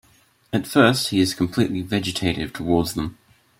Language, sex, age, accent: English, male, under 19, Australian English